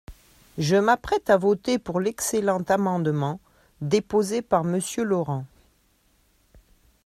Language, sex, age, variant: French, female, 60-69, Français de métropole